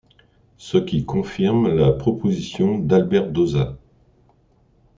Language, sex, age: French, male, 60-69